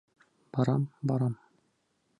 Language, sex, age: Bashkir, male, 30-39